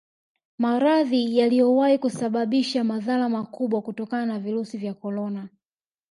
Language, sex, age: Swahili, male, 19-29